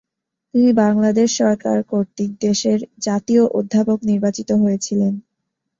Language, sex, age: Bengali, female, under 19